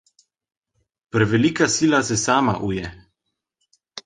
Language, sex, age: Slovenian, male, 19-29